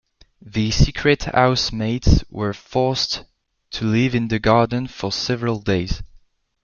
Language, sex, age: English, male, 19-29